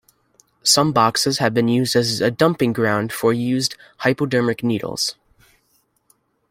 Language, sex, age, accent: English, male, under 19, United States English